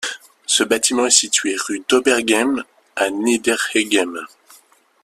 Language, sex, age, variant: French, male, 19-29, Français de métropole